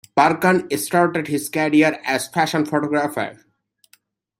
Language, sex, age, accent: English, male, 19-29, United States English